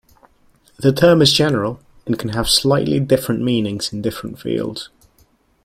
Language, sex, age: English, male, 19-29